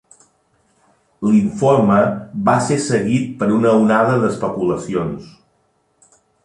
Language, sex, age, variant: Catalan, male, 40-49, Central